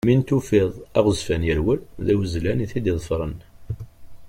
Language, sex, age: Kabyle, male, 40-49